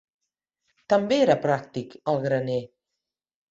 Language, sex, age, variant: Catalan, female, 50-59, Central